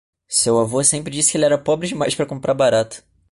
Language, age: Portuguese, under 19